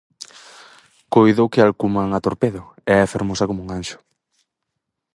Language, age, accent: Galician, under 19, Central (gheada); Oriental (común en zona oriental)